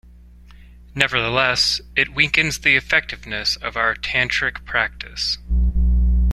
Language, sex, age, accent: English, male, 30-39, United States English